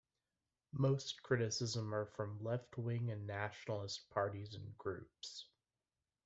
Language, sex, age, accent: English, male, 30-39, United States English